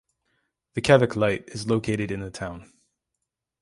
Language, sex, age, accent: English, male, 30-39, United States English